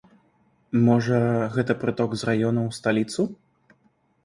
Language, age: Belarusian, 19-29